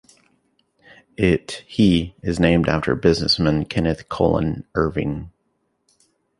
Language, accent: English, United States English